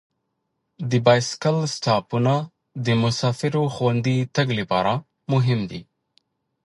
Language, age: Pashto, 19-29